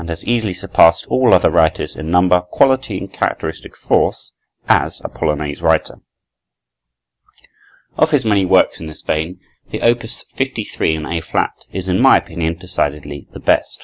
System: none